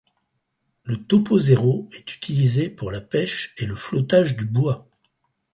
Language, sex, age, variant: French, male, 60-69, Français de métropole